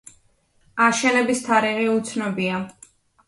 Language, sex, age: Georgian, female, 19-29